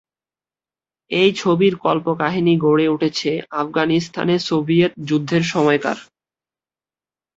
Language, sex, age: Bengali, male, 19-29